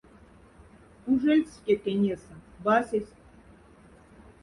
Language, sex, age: Moksha, female, 40-49